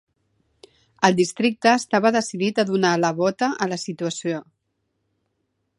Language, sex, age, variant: Catalan, female, 40-49, Central